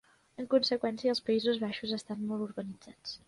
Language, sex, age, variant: Catalan, female, 19-29, Central